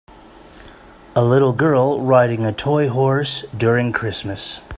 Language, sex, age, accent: English, male, 40-49, Canadian English